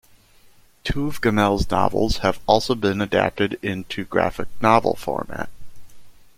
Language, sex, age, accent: English, male, 19-29, United States English